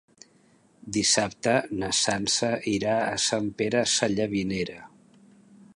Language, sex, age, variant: Catalan, male, 50-59, Central